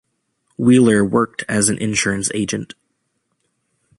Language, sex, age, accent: English, male, 19-29, United States English